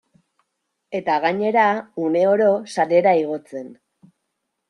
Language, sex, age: Basque, female, 30-39